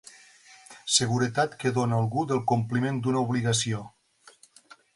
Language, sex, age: Catalan, male, 60-69